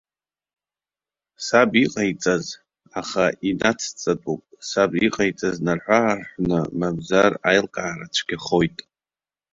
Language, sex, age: Abkhazian, male, 30-39